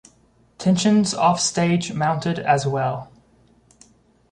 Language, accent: English, United States English